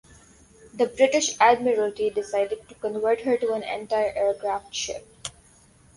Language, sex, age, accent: English, female, under 19, India and South Asia (India, Pakistan, Sri Lanka)